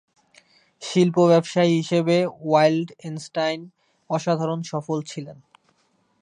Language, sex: Bengali, male